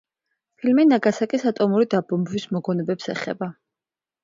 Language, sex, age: Georgian, female, 30-39